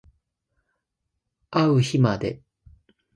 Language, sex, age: Japanese, male, 30-39